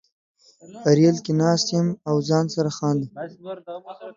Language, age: Pashto, 19-29